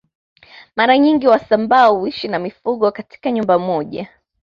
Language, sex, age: Swahili, female, 19-29